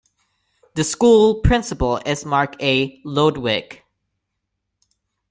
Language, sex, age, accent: English, male, under 19, Malaysian English